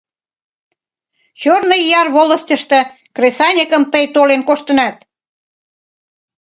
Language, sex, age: Mari, female, 19-29